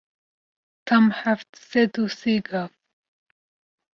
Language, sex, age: Kurdish, female, 19-29